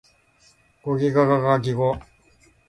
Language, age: Japanese, 40-49